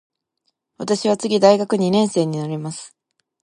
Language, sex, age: Japanese, female, 19-29